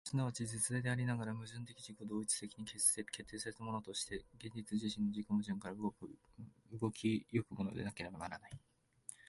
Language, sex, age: Japanese, male, 19-29